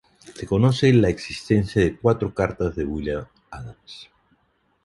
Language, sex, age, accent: Spanish, male, 50-59, Andino-Pacífico: Colombia, Perú, Ecuador, oeste de Bolivia y Venezuela andina